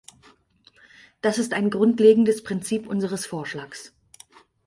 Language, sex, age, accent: German, female, 40-49, Deutschland Deutsch